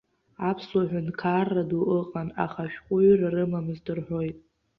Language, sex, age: Abkhazian, female, 19-29